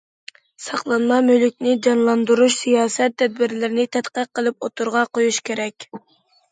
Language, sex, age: Uyghur, female, under 19